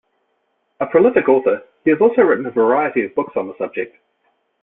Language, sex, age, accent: English, male, 40-49, New Zealand English